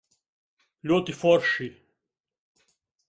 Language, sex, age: Latvian, male, 60-69